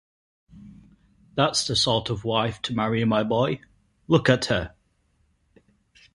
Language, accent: English, England English